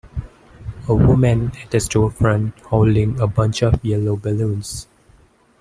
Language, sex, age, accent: English, male, 19-29, India and South Asia (India, Pakistan, Sri Lanka)